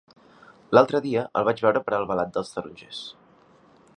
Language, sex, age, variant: Catalan, male, 19-29, Central